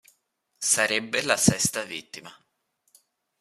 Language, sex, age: Italian, male, under 19